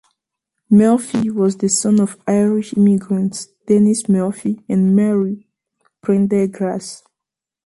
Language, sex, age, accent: English, female, 19-29, Canadian English